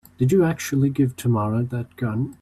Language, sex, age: English, male, 19-29